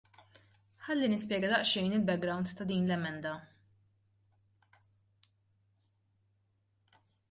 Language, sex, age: Maltese, female, 30-39